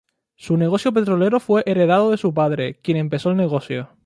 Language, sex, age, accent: Spanish, male, 19-29, España: Islas Canarias